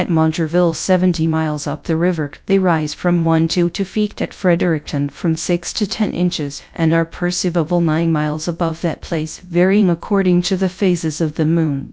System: TTS, GradTTS